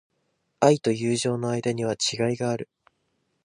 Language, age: Japanese, 19-29